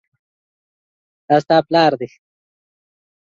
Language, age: Pashto, 19-29